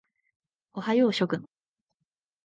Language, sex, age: Japanese, female, under 19